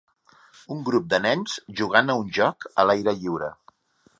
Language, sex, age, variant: Catalan, male, 50-59, Central